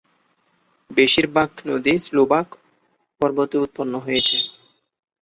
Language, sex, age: Bengali, male, 19-29